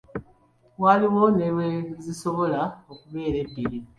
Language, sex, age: Ganda, male, 19-29